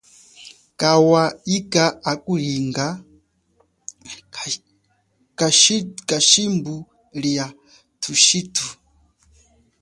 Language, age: Chokwe, 40-49